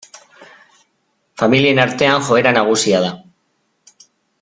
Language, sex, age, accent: Basque, male, 40-49, Mendebalekoa (Araba, Bizkaia, Gipuzkoako mendebaleko herri batzuk)